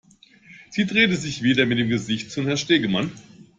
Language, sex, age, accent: German, male, 50-59, Deutschland Deutsch